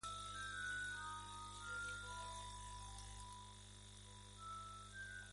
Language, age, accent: Spanish, 40-49, España: Centro-Sur peninsular (Madrid, Toledo, Castilla-La Mancha)